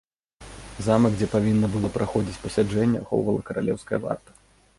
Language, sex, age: Belarusian, male, 30-39